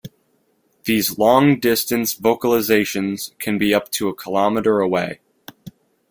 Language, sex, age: English, male, 19-29